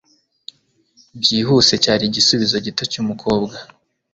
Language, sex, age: Kinyarwanda, male, 19-29